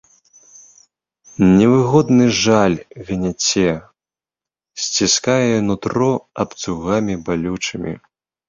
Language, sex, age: Belarusian, male, 19-29